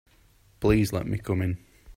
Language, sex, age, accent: English, male, 19-29, England English